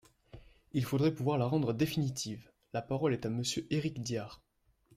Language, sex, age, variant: French, male, 19-29, Français de métropole